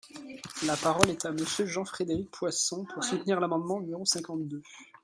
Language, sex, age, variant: French, male, 19-29, Français de métropole